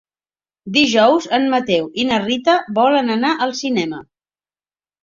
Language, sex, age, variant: Catalan, female, 50-59, Central